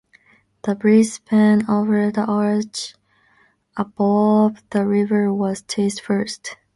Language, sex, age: English, female, under 19